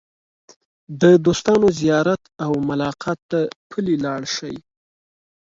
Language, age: Pashto, 30-39